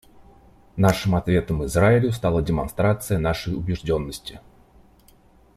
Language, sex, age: Russian, male, 19-29